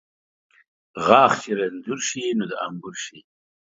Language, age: Pashto, 50-59